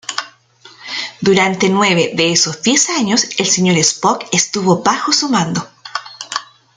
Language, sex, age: Spanish, female, 50-59